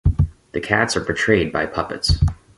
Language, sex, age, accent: English, male, 19-29, United States English